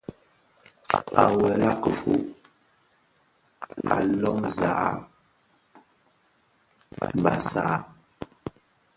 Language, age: Bafia, 19-29